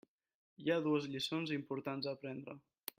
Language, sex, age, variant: Catalan, male, 19-29, Central